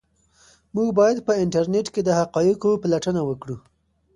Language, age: Pashto, 19-29